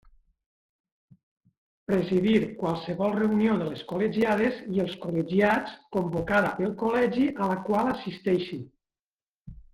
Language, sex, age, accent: Catalan, male, 50-59, valencià